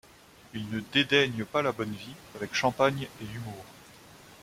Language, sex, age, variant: French, male, 19-29, Français de métropole